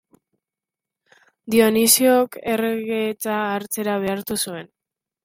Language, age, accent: Basque, under 19, Mendebalekoa (Araba, Bizkaia, Gipuzkoako mendebaleko herri batzuk)